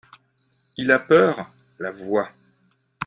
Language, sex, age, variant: French, male, 50-59, Français de métropole